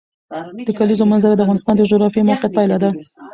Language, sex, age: Pashto, female, 19-29